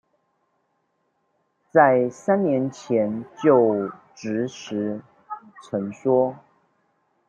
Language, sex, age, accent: Chinese, male, 40-49, 出生地：臺北市